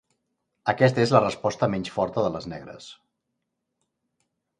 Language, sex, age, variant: Catalan, male, 40-49, Central